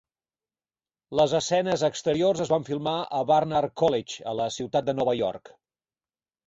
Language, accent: Catalan, nord-oriental